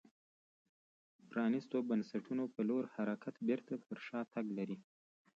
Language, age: Pashto, 30-39